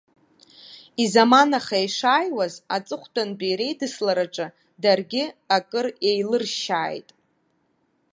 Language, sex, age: Abkhazian, female, 30-39